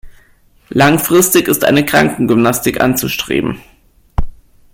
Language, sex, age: German, male, 30-39